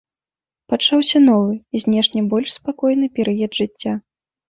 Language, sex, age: Belarusian, female, 19-29